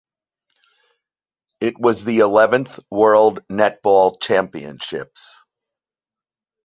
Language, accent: English, United States English